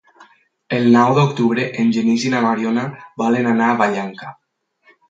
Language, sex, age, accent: Catalan, male, 19-29, valencià